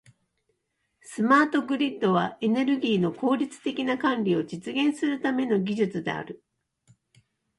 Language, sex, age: Japanese, female, 60-69